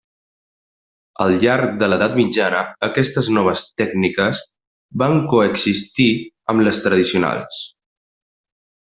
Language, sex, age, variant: Catalan, male, 19-29, Central